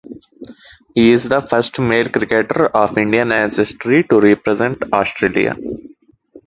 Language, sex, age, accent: English, male, 19-29, India and South Asia (India, Pakistan, Sri Lanka)